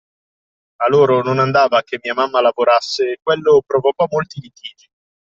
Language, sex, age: Italian, male, 30-39